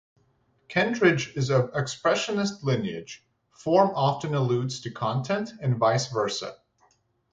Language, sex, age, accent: English, male, 19-29, United States English